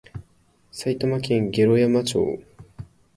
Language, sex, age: Japanese, male, 19-29